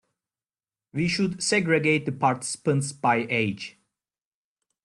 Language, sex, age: English, male, 30-39